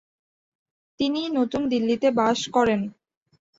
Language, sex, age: Bengali, female, 19-29